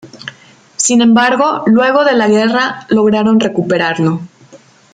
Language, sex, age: Spanish, female, 30-39